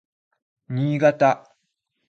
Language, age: Japanese, 19-29